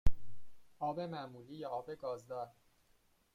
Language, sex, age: Persian, male, 19-29